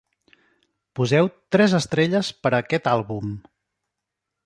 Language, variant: Catalan, Central